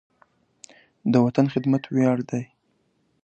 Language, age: Pashto, 19-29